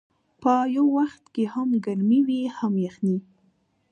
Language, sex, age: Pashto, female, 19-29